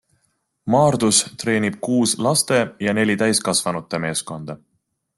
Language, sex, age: Estonian, male, 30-39